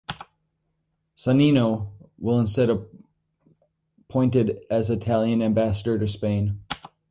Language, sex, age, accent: English, male, 30-39, United States English